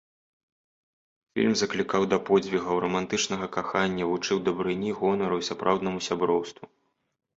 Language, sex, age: Belarusian, male, 30-39